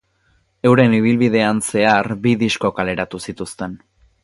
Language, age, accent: Basque, 19-29, Erdialdekoa edo Nafarra (Gipuzkoa, Nafarroa)